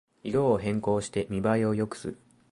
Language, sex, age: Japanese, male, 19-29